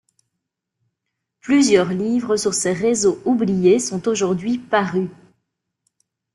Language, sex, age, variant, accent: French, female, 30-39, Français d'Europe, Français de Belgique